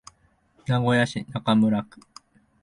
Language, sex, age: Japanese, male, 19-29